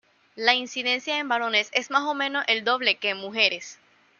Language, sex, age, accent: Spanish, female, 19-29, Caribe: Cuba, Venezuela, Puerto Rico, República Dominicana, Panamá, Colombia caribeña, México caribeño, Costa del golfo de México